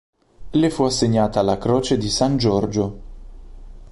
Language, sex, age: Italian, male, 30-39